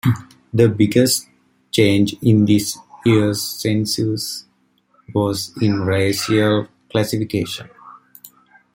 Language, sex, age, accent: English, male, 19-29, United States English